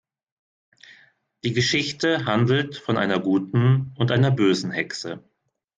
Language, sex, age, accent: German, male, 30-39, Deutschland Deutsch